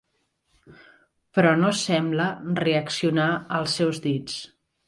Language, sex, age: Catalan, female, 40-49